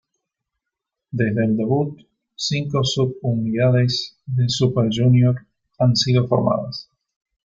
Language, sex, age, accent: Spanish, male, 30-39, Rioplatense: Argentina, Uruguay, este de Bolivia, Paraguay